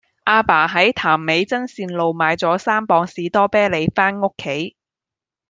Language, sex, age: Cantonese, female, 19-29